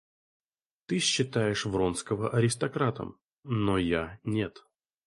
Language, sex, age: Russian, male, 19-29